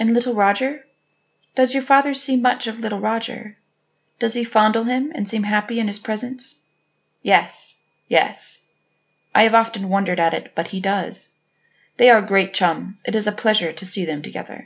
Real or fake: real